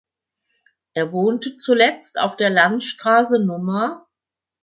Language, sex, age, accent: German, female, 60-69, Deutschland Deutsch